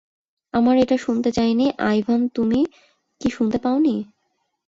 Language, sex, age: Bengali, female, 19-29